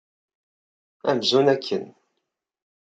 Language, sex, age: Kabyle, male, 30-39